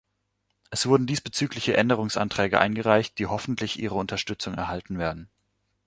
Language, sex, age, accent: German, male, 19-29, Deutschland Deutsch